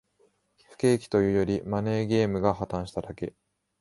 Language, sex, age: Japanese, male, 19-29